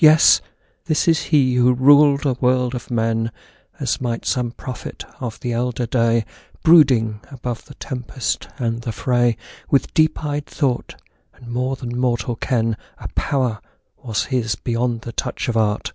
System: none